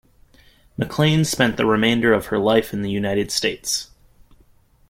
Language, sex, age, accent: English, male, 19-29, United States English